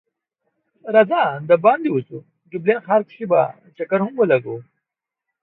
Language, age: Pashto, 19-29